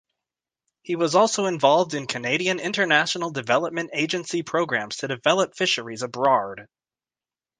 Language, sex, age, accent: English, male, 30-39, United States English